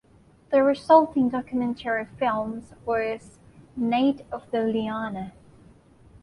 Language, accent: English, United States English